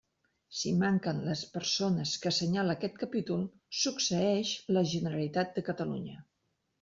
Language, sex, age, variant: Catalan, female, 50-59, Central